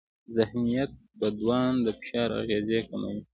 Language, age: Pashto, 19-29